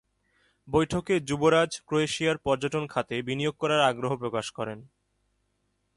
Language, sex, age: Bengali, male, 19-29